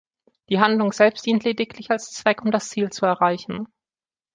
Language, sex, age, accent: German, female, 19-29, Deutschland Deutsch